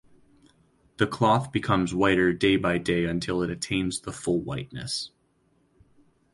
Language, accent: English, United States English